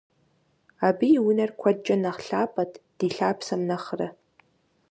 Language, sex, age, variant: Kabardian, female, 19-29, Адыгэбзэ (Къэбэрдей, Кирил, псоми зэдай)